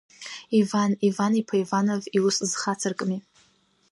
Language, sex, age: Abkhazian, female, under 19